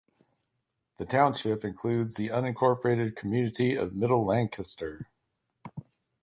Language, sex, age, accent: English, male, 50-59, United States English